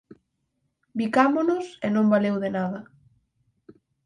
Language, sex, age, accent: Galician, female, 19-29, Atlántico (seseo e gheada)